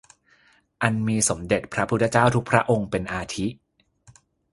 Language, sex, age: Thai, male, 30-39